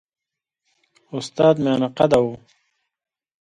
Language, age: Pashto, 30-39